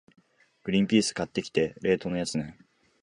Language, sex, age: Japanese, male, 19-29